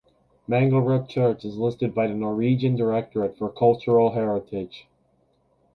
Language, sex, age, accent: English, male, under 19, United States English